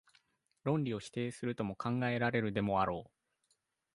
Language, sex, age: Japanese, male, 19-29